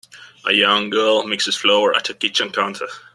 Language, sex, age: English, male, 19-29